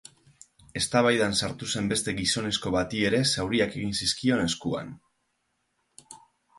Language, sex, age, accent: Basque, male, 30-39, Mendebalekoa (Araba, Bizkaia, Gipuzkoako mendebaleko herri batzuk)